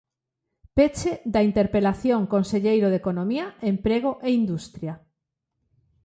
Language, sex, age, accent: Galician, female, 40-49, Normativo (estándar)